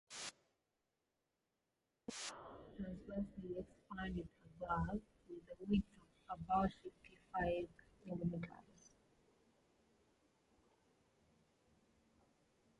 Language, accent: English, Filipino